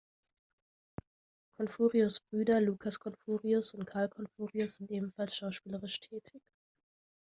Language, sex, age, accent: German, female, 19-29, Deutschland Deutsch